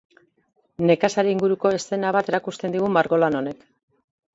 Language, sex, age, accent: Basque, female, 50-59, Mendebalekoa (Araba, Bizkaia, Gipuzkoako mendebaleko herri batzuk)